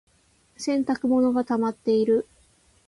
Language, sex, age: Japanese, female, 19-29